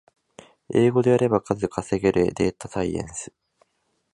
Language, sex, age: Japanese, male, 19-29